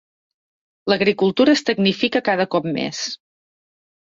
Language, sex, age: Catalan, female, 40-49